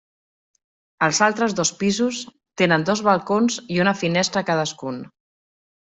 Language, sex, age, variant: Catalan, female, 40-49, Central